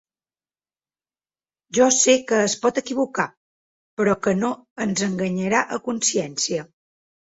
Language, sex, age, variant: Catalan, female, 19-29, Central